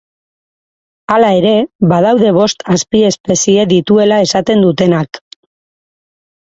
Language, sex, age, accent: Basque, female, 30-39, Mendebalekoa (Araba, Bizkaia, Gipuzkoako mendebaleko herri batzuk)